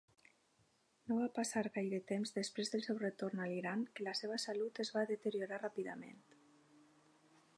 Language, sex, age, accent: Catalan, female, 30-39, valencià